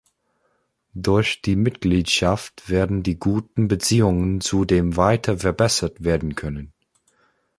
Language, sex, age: German, male, 19-29